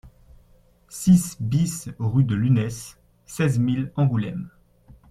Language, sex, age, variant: French, male, 19-29, Français de métropole